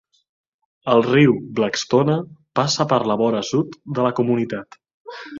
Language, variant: Catalan, Central